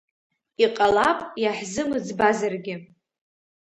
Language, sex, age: Abkhazian, female, under 19